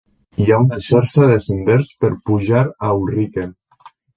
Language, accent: Catalan, valencià